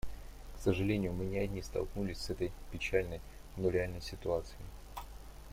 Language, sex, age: Russian, male, 30-39